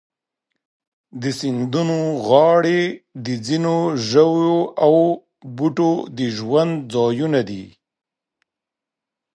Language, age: Pashto, 50-59